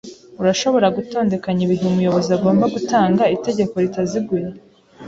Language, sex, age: Kinyarwanda, female, 19-29